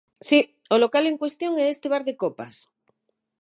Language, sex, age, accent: Galician, female, 50-59, Atlántico (seseo e gheada)